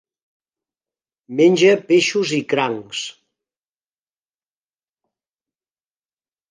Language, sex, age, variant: Catalan, male, 50-59, Nord-Occidental